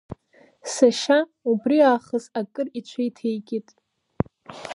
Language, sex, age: Abkhazian, female, 19-29